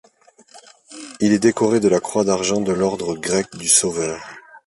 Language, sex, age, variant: French, male, 30-39, Français de métropole